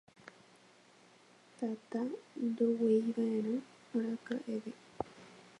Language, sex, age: Guarani, female, 19-29